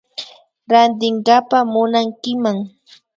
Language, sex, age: Imbabura Highland Quichua, female, 19-29